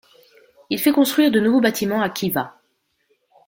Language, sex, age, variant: French, female, 50-59, Français de métropole